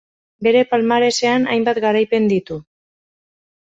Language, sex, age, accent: Basque, female, 50-59, Mendebalekoa (Araba, Bizkaia, Gipuzkoako mendebaleko herri batzuk)